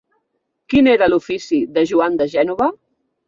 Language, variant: Catalan, Central